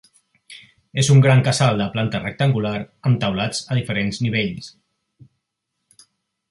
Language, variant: Catalan, Central